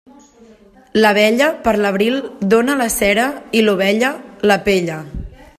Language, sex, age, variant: Catalan, female, 19-29, Central